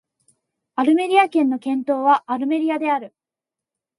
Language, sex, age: Japanese, female, under 19